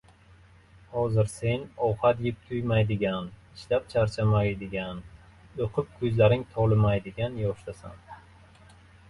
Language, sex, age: Uzbek, male, 30-39